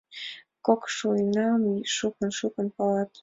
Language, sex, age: Mari, female, under 19